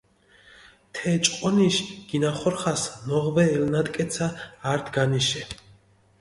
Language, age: Mingrelian, 30-39